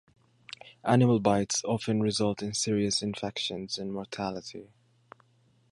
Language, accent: English, United States English